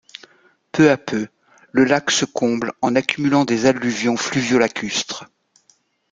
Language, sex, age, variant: French, female, 50-59, Français de métropole